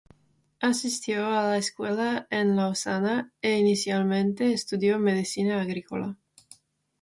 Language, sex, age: Spanish, female, 19-29